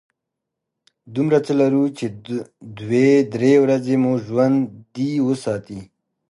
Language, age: Pashto, 30-39